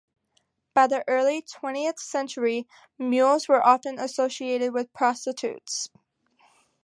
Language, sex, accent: English, female, United States English